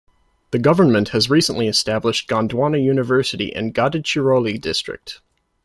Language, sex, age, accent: English, male, 19-29, United States English